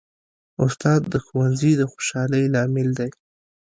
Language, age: Pashto, 19-29